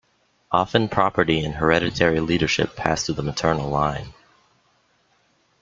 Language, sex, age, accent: English, male, 19-29, United States English